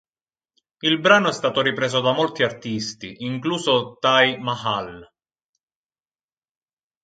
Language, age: Italian, 19-29